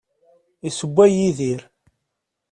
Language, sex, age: Kabyle, male, 30-39